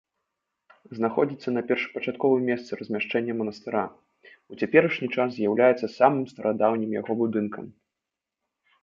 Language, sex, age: Belarusian, male, 30-39